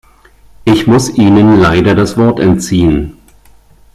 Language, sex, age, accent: German, male, 50-59, Deutschland Deutsch